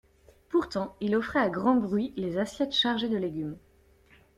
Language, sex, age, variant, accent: French, female, 30-39, Français d'Amérique du Nord, Français du Canada